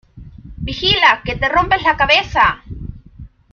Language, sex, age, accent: Spanish, male, under 19, México